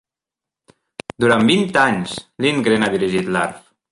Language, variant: Catalan, Central